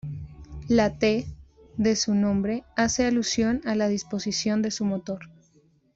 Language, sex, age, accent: Spanish, female, 19-29, Caribe: Cuba, Venezuela, Puerto Rico, República Dominicana, Panamá, Colombia caribeña, México caribeño, Costa del golfo de México